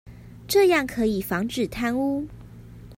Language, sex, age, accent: Chinese, female, 19-29, 出生地：臺北市